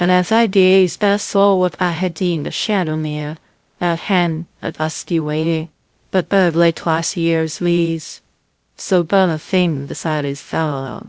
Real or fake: fake